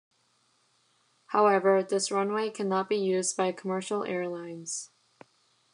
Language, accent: English, United States English